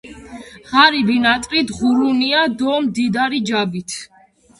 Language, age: Georgian, under 19